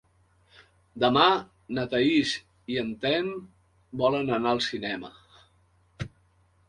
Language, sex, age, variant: Catalan, male, 50-59, Central